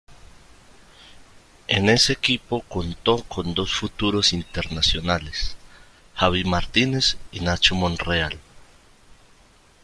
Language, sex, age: Spanish, male, 19-29